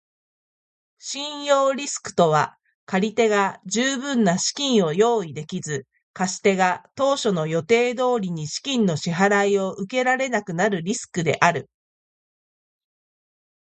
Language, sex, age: Japanese, female, 40-49